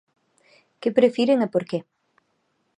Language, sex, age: Galician, female, 30-39